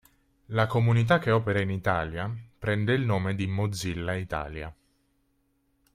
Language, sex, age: Italian, male, 19-29